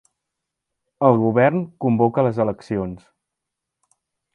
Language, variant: Catalan, Central